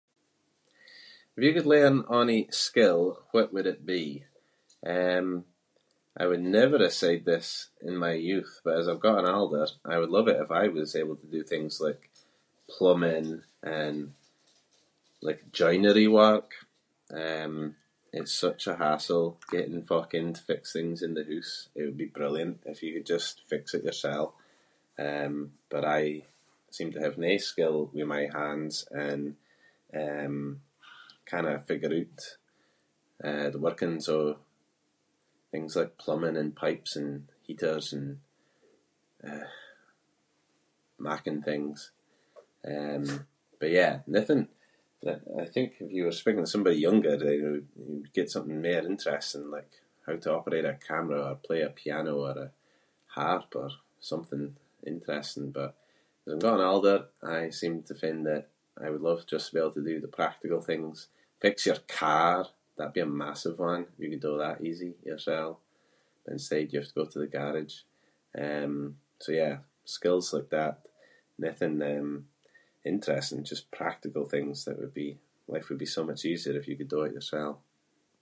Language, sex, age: Scots, male, 30-39